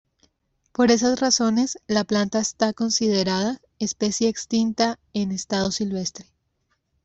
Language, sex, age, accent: Spanish, female, 19-29, Caribe: Cuba, Venezuela, Puerto Rico, República Dominicana, Panamá, Colombia caribeña, México caribeño, Costa del golfo de México